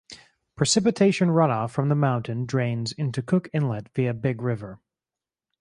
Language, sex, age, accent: English, male, 30-39, Canadian English